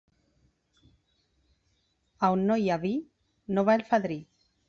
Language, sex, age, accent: Catalan, female, 30-39, valencià